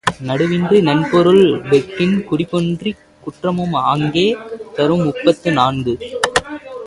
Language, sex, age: Tamil, male, 19-29